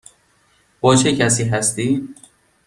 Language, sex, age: Persian, male, 19-29